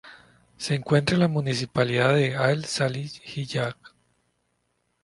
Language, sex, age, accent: Spanish, male, 30-39, América central